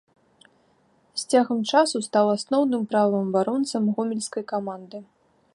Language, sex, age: Belarusian, female, 19-29